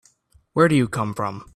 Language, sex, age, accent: English, male, under 19, United States English